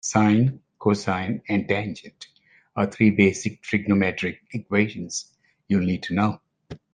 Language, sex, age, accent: English, male, 50-59, India and South Asia (India, Pakistan, Sri Lanka)